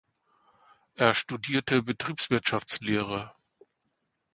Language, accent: German, Deutschland Deutsch